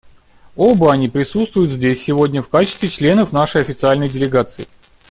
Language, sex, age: Russian, male, 30-39